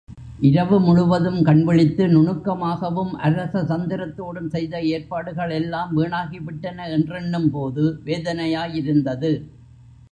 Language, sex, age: Tamil, male, 70-79